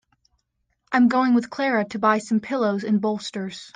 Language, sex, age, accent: English, female, under 19, United States English